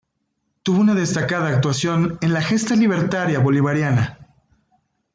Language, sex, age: Spanish, male, 40-49